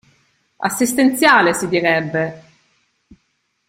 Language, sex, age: Italian, female, 30-39